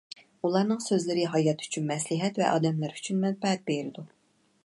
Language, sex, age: Uyghur, female, 30-39